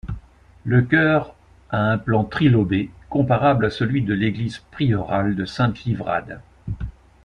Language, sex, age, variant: French, male, 60-69, Français de métropole